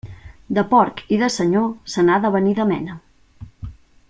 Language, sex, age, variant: Catalan, female, 40-49, Central